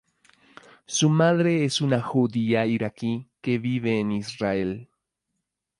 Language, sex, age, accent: Spanish, male, 30-39, Andino-Pacífico: Colombia, Perú, Ecuador, oeste de Bolivia y Venezuela andina